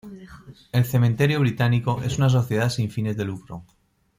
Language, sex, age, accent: Spanish, male, 40-49, España: Norte peninsular (Asturias, Castilla y León, Cantabria, País Vasco, Navarra, Aragón, La Rioja, Guadalajara, Cuenca)